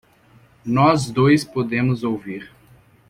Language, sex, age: Portuguese, male, under 19